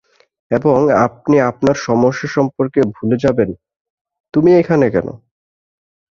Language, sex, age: Bengali, male, 19-29